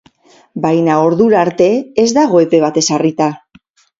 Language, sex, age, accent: Basque, female, 40-49, Mendebalekoa (Araba, Bizkaia, Gipuzkoako mendebaleko herri batzuk)